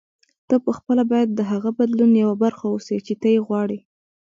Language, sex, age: Pashto, female, 19-29